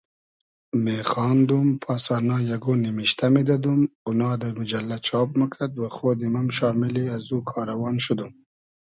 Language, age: Hazaragi, 19-29